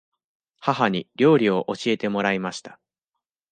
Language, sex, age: Japanese, male, 19-29